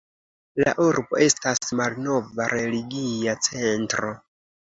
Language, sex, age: Esperanto, male, 19-29